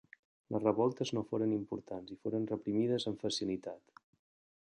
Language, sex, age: Catalan, male, 30-39